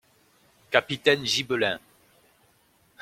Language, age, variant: French, 30-39, Français de métropole